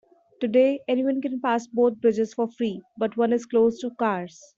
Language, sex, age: English, female, 19-29